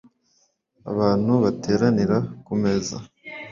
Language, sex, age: Kinyarwanda, male, 19-29